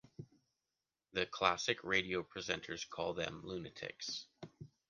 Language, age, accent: English, 30-39, Canadian English